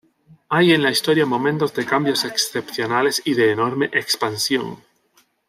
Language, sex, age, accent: Spanish, male, 30-39, España: Sur peninsular (Andalucia, Extremadura, Murcia)